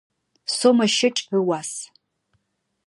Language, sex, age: Adyghe, female, 30-39